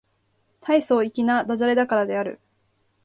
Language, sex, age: Japanese, female, 19-29